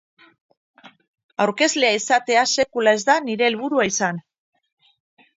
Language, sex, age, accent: Basque, female, 50-59, Erdialdekoa edo Nafarra (Gipuzkoa, Nafarroa)